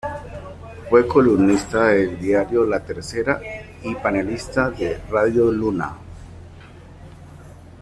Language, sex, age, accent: Spanish, male, 40-49, Andino-Pacífico: Colombia, Perú, Ecuador, oeste de Bolivia y Venezuela andina